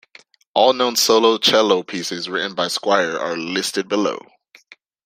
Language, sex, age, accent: English, male, 19-29, United States English